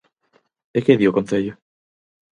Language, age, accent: Galician, 19-29, Normativo (estándar)